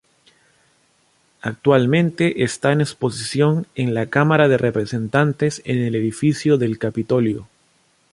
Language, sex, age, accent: Spanish, male, 30-39, Andino-Pacífico: Colombia, Perú, Ecuador, oeste de Bolivia y Venezuela andina